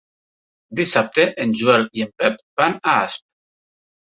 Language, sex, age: Catalan, male, 40-49